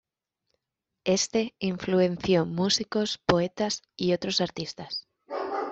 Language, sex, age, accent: Spanish, female, 19-29, España: Norte peninsular (Asturias, Castilla y León, Cantabria, País Vasco, Navarra, Aragón, La Rioja, Guadalajara, Cuenca)